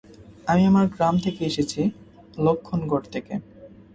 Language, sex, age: Bengali, male, 19-29